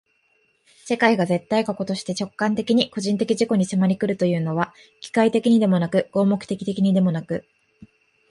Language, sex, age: Japanese, female, 19-29